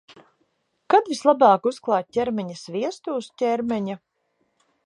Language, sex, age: Latvian, female, 40-49